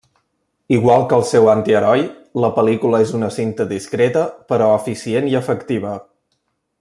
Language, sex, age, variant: Catalan, male, 19-29, Central